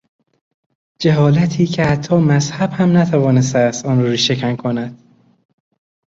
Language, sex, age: Persian, male, 30-39